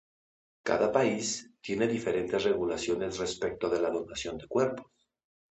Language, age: Spanish, 60-69